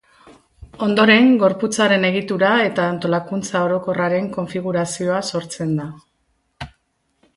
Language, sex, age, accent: Basque, female, 50-59, Mendebalekoa (Araba, Bizkaia, Gipuzkoako mendebaleko herri batzuk)